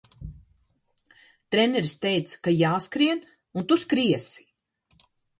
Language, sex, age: Latvian, female, 50-59